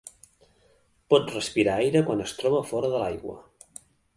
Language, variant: Catalan, Central